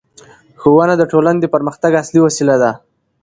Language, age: Pashto, under 19